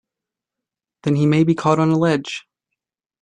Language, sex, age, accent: English, male, 19-29, Canadian English